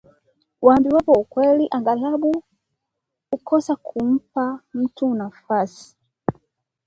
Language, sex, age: Swahili, female, 19-29